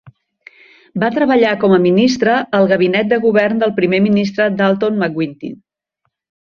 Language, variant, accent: Catalan, Central, central